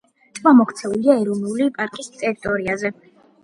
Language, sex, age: Georgian, female, 19-29